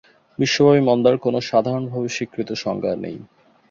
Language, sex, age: Bengali, male, 19-29